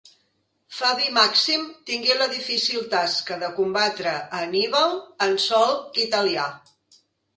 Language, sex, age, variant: Catalan, female, 60-69, Central